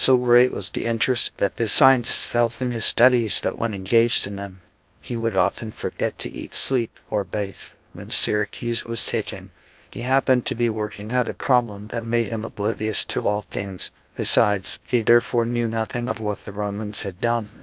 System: TTS, GlowTTS